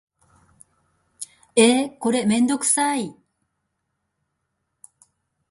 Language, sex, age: Japanese, female, 60-69